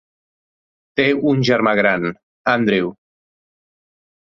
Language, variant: Catalan, Central